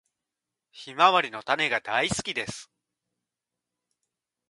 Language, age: Japanese, 30-39